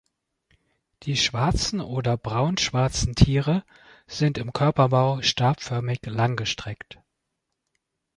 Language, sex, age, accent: German, male, 40-49, Deutschland Deutsch